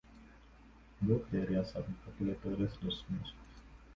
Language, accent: English, India and South Asia (India, Pakistan, Sri Lanka)